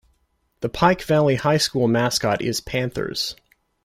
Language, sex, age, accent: English, male, 19-29, United States English